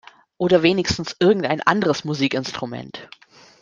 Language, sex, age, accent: German, female, 30-39, Deutschland Deutsch